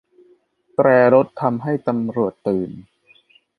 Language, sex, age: Thai, male, 30-39